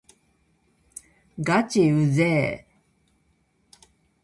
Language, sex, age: Japanese, female, 60-69